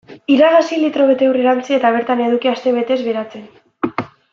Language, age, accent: Basque, under 19, Mendebalekoa (Araba, Bizkaia, Gipuzkoako mendebaleko herri batzuk)